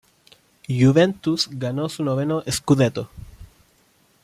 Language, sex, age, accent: Spanish, male, 19-29, Chileno: Chile, Cuyo